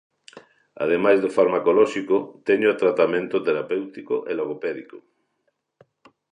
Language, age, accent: Galician, 60-69, Normativo (estándar)